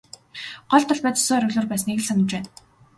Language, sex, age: Mongolian, female, 19-29